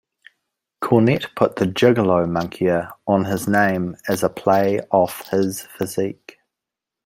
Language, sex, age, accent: English, male, 30-39, New Zealand English